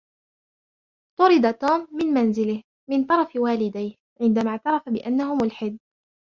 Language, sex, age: Arabic, female, 19-29